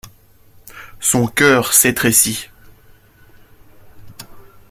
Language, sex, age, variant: French, male, 30-39, Français de métropole